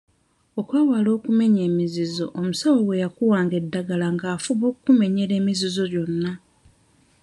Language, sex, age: Ganda, female, 30-39